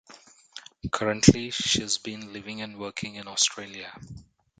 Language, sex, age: English, male, 30-39